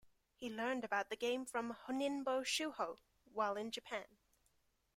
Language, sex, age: English, female, 19-29